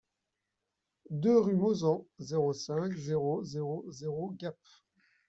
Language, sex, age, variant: French, male, 30-39, Français de métropole